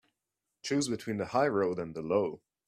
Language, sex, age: English, male, 19-29